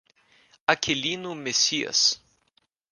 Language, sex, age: Portuguese, male, under 19